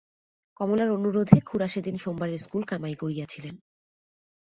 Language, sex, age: Bengali, female, 19-29